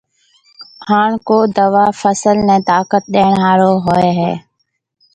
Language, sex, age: Marwari (Pakistan), female, 19-29